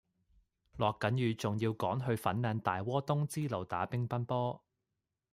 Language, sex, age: Cantonese, male, 19-29